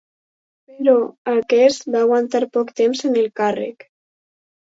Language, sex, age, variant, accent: Catalan, female, under 19, Alacantí, valencià